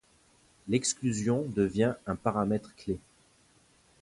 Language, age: French, 30-39